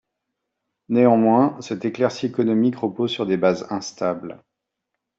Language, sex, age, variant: French, male, 40-49, Français de métropole